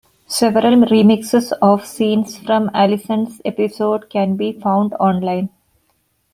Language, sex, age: English, female, 40-49